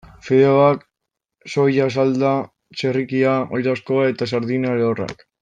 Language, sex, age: Basque, male, 19-29